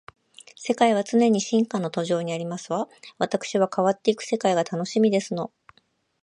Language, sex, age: Japanese, female, 50-59